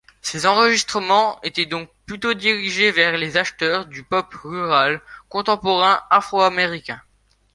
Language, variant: French, Français de métropole